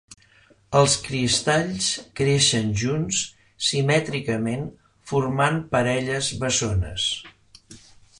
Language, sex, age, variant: Catalan, male, 60-69, Central